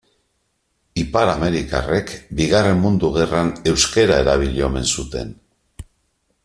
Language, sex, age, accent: Basque, male, 50-59, Mendebalekoa (Araba, Bizkaia, Gipuzkoako mendebaleko herri batzuk)